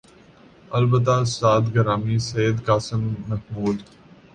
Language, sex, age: Urdu, male, 19-29